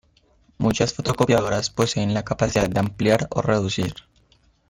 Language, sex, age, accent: Spanish, male, under 19, Andino-Pacífico: Colombia, Perú, Ecuador, oeste de Bolivia y Venezuela andina